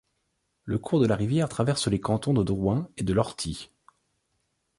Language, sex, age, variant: French, male, 30-39, Français de métropole